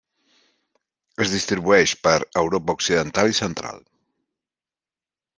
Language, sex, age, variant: Catalan, male, 50-59, Central